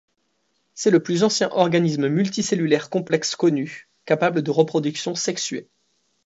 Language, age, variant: French, 19-29, Français de métropole